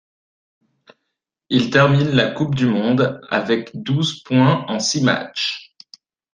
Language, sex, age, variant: French, male, 19-29, Français de métropole